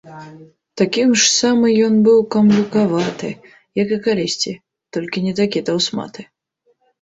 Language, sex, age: Belarusian, female, under 19